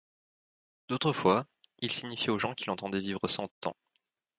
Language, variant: French, Français de métropole